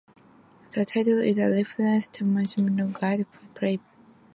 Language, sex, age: English, female, 19-29